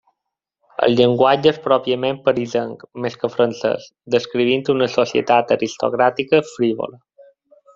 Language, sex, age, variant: Catalan, male, 30-39, Balear